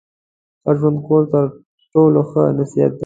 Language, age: Pashto, 19-29